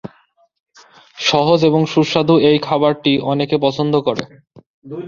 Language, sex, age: Bengali, male, 19-29